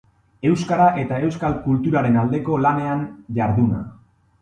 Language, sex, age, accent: Basque, male, 30-39, Erdialdekoa edo Nafarra (Gipuzkoa, Nafarroa)